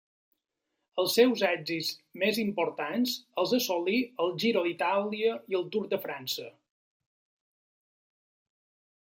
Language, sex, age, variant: Catalan, male, 40-49, Balear